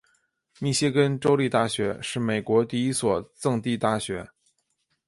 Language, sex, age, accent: Chinese, male, 19-29, 出生地：天津市